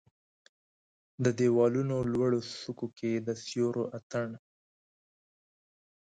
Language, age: Pashto, 19-29